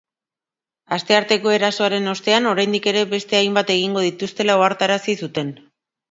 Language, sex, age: Basque, female, 40-49